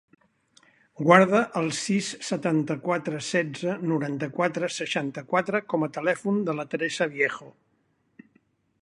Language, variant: Catalan, Central